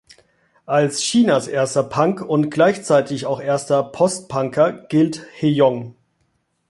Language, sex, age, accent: German, male, 30-39, Deutschland Deutsch